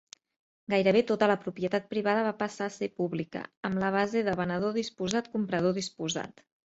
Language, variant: Catalan, Central